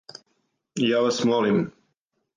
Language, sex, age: Serbian, male, 50-59